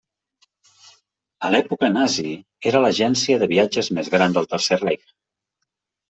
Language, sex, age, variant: Catalan, male, 50-59, Central